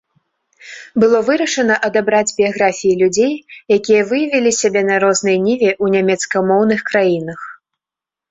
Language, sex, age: Belarusian, female, 19-29